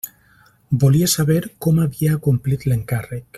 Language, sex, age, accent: Catalan, male, 40-49, valencià